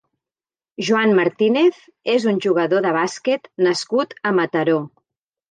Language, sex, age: Catalan, female, 50-59